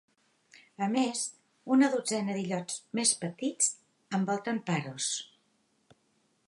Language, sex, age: Catalan, female, 60-69